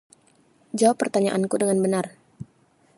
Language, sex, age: Indonesian, female, 19-29